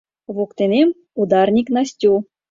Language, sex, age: Mari, female, 30-39